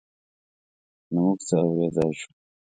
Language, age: Pashto, 19-29